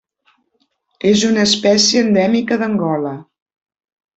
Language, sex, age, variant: Catalan, female, 50-59, Central